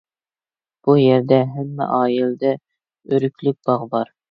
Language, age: Uyghur, 19-29